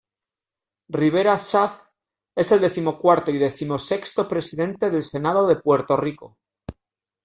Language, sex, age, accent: Spanish, male, 40-49, España: Norte peninsular (Asturias, Castilla y León, Cantabria, País Vasco, Navarra, Aragón, La Rioja, Guadalajara, Cuenca)